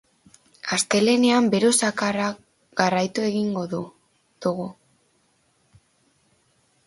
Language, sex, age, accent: Basque, female, under 19, Erdialdekoa edo Nafarra (Gipuzkoa, Nafarroa)